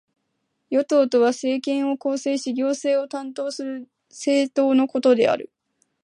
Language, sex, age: Japanese, female, under 19